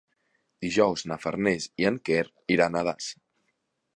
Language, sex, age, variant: Catalan, male, 19-29, Nord-Occidental